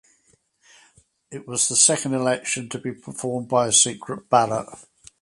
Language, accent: English, England English